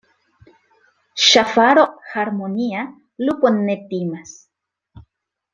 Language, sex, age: Esperanto, female, 40-49